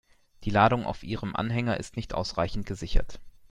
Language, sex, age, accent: German, male, 19-29, Deutschland Deutsch